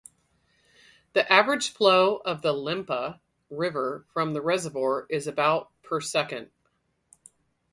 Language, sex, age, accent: English, female, 50-59, United States English